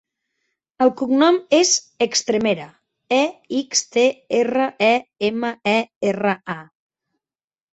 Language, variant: Catalan, Central